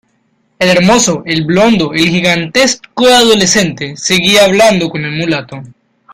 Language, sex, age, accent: Spanish, male, under 19, Andino-Pacífico: Colombia, Perú, Ecuador, oeste de Bolivia y Venezuela andina